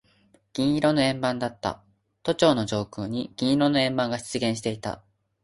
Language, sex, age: Japanese, male, 19-29